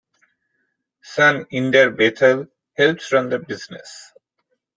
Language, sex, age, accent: English, male, 40-49, India and South Asia (India, Pakistan, Sri Lanka)